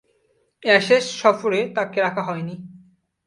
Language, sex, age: Bengali, male, 19-29